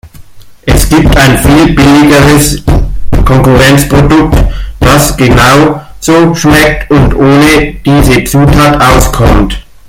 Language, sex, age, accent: German, male, 19-29, Deutschland Deutsch